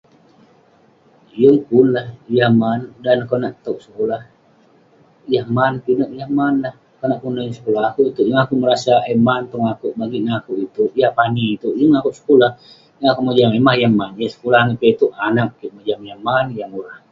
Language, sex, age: Western Penan, male, 19-29